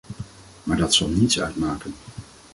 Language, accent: Dutch, Nederlands Nederlands